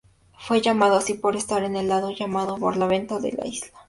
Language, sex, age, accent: Spanish, female, under 19, México